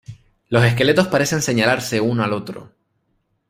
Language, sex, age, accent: Spanish, male, 19-29, España: Islas Canarias